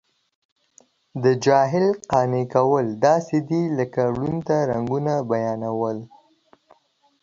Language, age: Pashto, 19-29